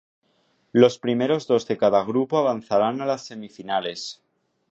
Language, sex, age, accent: Spanish, male, 19-29, España: Centro-Sur peninsular (Madrid, Toledo, Castilla-La Mancha)